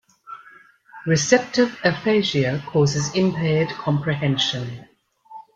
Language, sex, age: English, female, 50-59